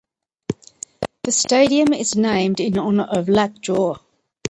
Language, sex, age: English, female, 60-69